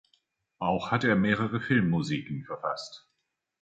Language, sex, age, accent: German, male, 50-59, Deutschland Deutsch